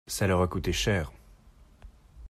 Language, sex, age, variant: French, male, 19-29, Français de métropole